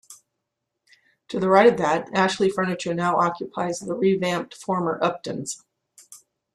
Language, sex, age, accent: English, female, 60-69, United States English